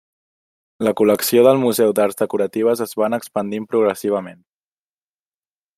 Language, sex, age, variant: Catalan, male, under 19, Central